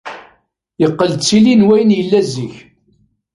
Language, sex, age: Kabyle, male, 60-69